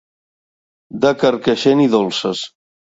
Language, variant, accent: Catalan, Central, central